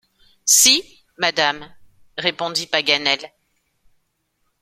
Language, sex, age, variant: French, female, 40-49, Français de métropole